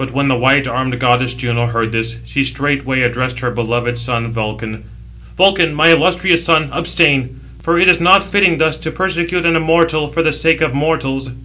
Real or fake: real